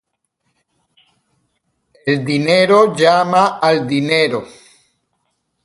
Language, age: Spanish, 70-79